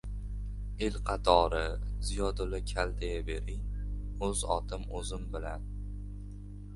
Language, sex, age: Uzbek, male, under 19